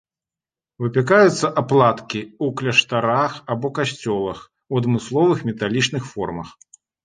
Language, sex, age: Belarusian, male, 40-49